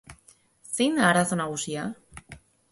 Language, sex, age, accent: Basque, female, 19-29, Erdialdekoa edo Nafarra (Gipuzkoa, Nafarroa)